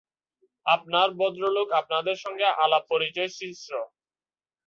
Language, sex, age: Bengali, male, 19-29